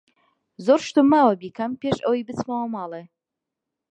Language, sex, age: Central Kurdish, female, 30-39